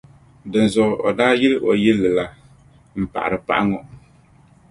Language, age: Dagbani, 30-39